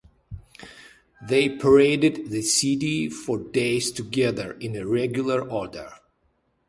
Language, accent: English, United States English